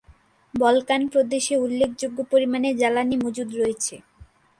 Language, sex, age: Bengali, female, under 19